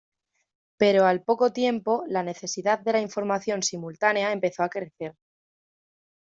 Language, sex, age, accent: Spanish, female, under 19, España: Centro-Sur peninsular (Madrid, Toledo, Castilla-La Mancha)